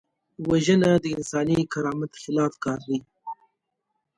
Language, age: Pashto, 19-29